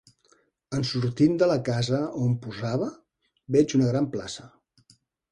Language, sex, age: Catalan, male, 50-59